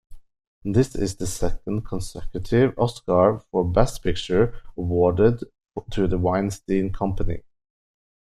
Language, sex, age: English, male, 19-29